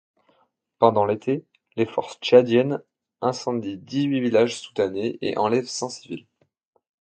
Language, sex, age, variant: French, male, 19-29, Français de métropole